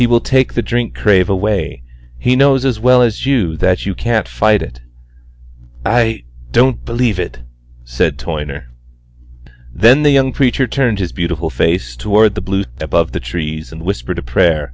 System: none